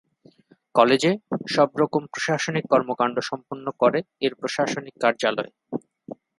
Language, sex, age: Bengali, male, 30-39